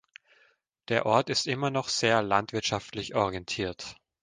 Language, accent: German, Österreichisches Deutsch